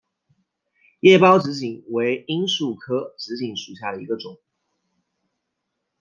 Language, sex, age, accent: Chinese, male, 19-29, 出生地：湖北省